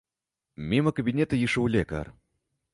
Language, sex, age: Belarusian, male, 19-29